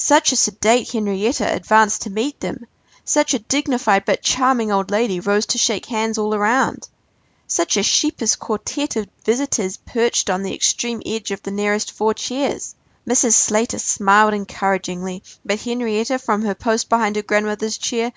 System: none